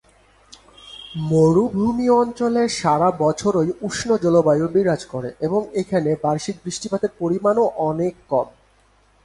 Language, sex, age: Bengali, male, 19-29